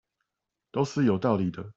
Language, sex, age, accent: Chinese, male, 30-39, 出生地：新北市